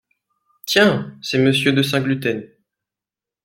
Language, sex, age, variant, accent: French, male, 19-29, Français des départements et régions d'outre-mer, Français de La Réunion